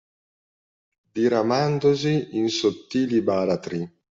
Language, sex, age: Italian, male, 50-59